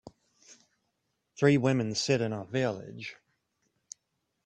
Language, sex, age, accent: English, male, 40-49, United States English